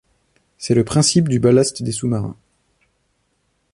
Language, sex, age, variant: French, male, 30-39, Français de métropole